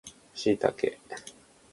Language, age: Japanese, under 19